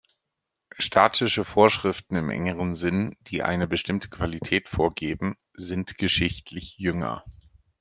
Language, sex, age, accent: German, male, 50-59, Deutschland Deutsch